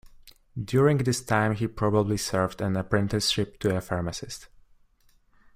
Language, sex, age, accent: English, male, under 19, United States English